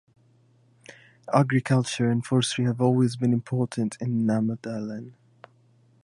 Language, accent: English, United States English